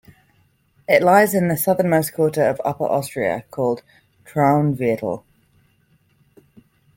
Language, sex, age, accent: English, female, 19-29, England English